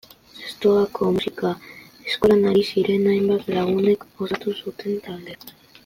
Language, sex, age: Basque, male, under 19